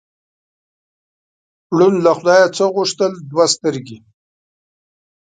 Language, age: Pashto, 40-49